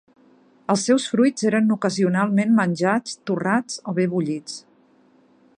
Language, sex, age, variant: Catalan, female, 40-49, Central